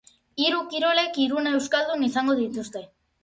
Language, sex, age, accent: Basque, female, 40-49, Erdialdekoa edo Nafarra (Gipuzkoa, Nafarroa)